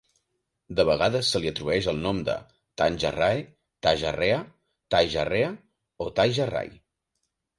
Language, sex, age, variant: Catalan, male, 19-29, Nord-Occidental